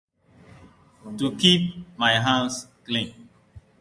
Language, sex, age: English, male, 30-39